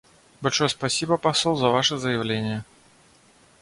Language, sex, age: Russian, male, 30-39